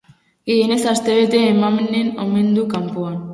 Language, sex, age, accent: Basque, female, under 19, Mendebalekoa (Araba, Bizkaia, Gipuzkoako mendebaleko herri batzuk)